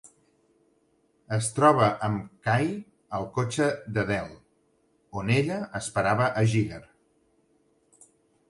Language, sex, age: Catalan, male, 40-49